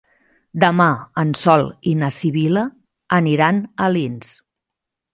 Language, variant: Catalan, Central